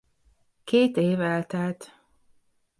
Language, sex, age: Hungarian, female, 19-29